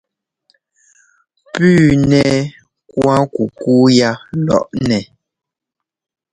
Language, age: Ngomba, 19-29